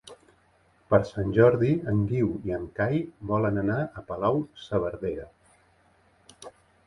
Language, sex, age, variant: Catalan, male, 50-59, Central